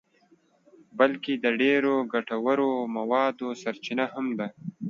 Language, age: Pashto, 19-29